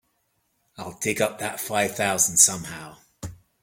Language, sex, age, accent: English, male, 40-49, England English